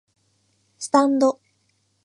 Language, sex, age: Japanese, female, 19-29